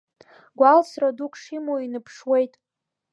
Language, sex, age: Abkhazian, female, 19-29